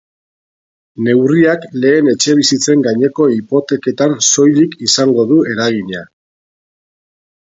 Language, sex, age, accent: Basque, male, 50-59, Mendebalekoa (Araba, Bizkaia, Gipuzkoako mendebaleko herri batzuk)